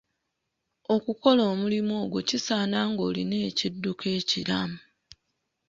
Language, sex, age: Ganda, female, 30-39